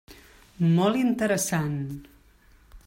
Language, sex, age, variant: Catalan, female, 40-49, Central